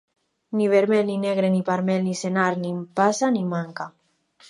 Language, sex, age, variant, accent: Catalan, female, under 19, Alacantí, valencià